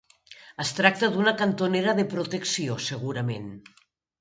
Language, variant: Catalan, Nord-Occidental